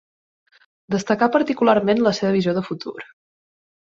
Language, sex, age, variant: Catalan, female, 30-39, Central